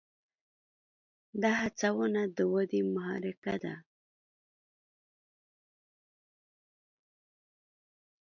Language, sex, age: Pashto, female, 30-39